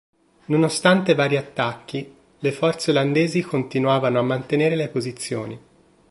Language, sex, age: Italian, male, 19-29